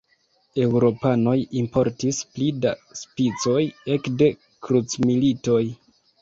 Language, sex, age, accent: Esperanto, male, 19-29, Internacia